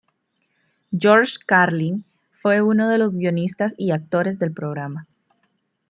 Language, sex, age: Spanish, female, 19-29